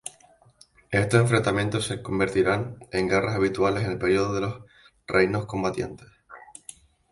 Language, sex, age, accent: Spanish, male, 19-29, España: Islas Canarias